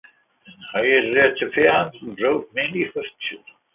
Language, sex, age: English, male, 50-59